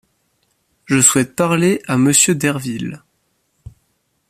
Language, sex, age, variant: French, male, 19-29, Français de métropole